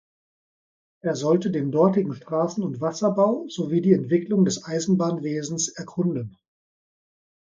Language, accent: German, Deutschland Deutsch